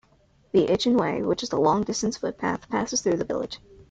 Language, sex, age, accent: English, female, under 19, United States English